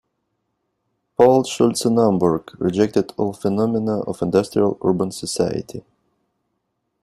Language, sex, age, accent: English, male, 30-39, England English